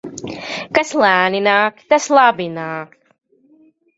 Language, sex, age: Latvian, female, 19-29